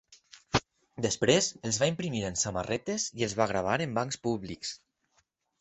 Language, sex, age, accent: Catalan, male, 30-39, valencià; valencià meridional